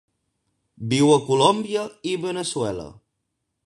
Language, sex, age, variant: Catalan, male, under 19, Central